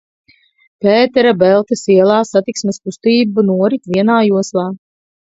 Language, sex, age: Latvian, female, 30-39